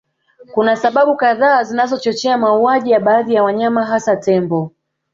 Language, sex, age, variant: Swahili, female, 19-29, Kiswahili Sanifu (EA)